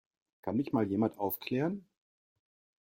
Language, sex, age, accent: German, male, 40-49, Deutschland Deutsch